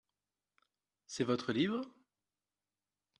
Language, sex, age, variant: French, male, 30-39, Français de métropole